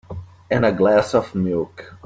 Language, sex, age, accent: English, male, 19-29, United States English